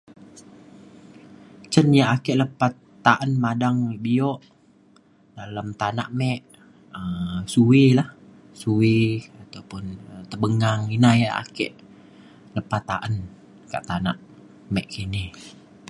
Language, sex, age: Mainstream Kenyah, male, 19-29